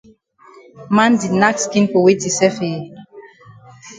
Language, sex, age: Cameroon Pidgin, female, 40-49